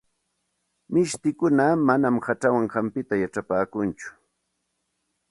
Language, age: Santa Ana de Tusi Pasco Quechua, 40-49